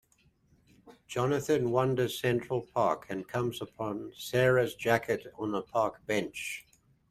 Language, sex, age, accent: English, male, 70-79, New Zealand English